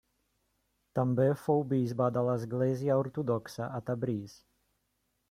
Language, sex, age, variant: Catalan, male, 30-39, Central